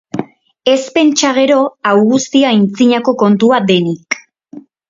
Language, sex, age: Basque, female, 19-29